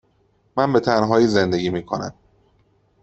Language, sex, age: Persian, male, 19-29